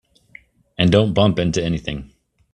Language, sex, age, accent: English, male, 30-39, United States English